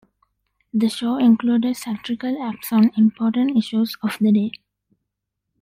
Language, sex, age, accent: English, female, 19-29, India and South Asia (India, Pakistan, Sri Lanka)